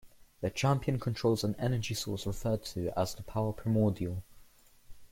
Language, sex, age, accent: English, male, under 19, England English